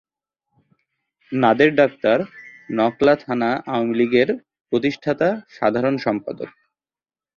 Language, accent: Bengali, Bangladeshi